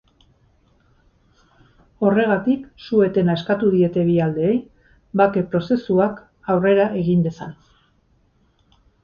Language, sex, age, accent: Basque, female, 50-59, Erdialdekoa edo Nafarra (Gipuzkoa, Nafarroa)